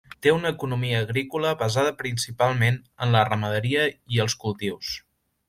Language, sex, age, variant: Catalan, male, 19-29, Central